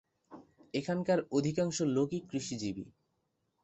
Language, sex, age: Bengali, male, 19-29